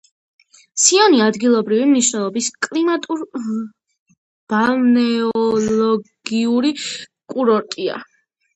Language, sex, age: Georgian, female, under 19